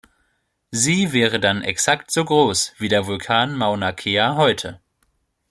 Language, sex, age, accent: German, male, 19-29, Deutschland Deutsch